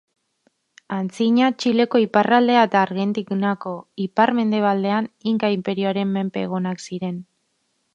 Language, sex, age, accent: Basque, female, 19-29, Mendebalekoa (Araba, Bizkaia, Gipuzkoako mendebaleko herri batzuk)